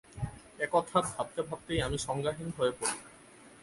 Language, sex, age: Bengali, male, 19-29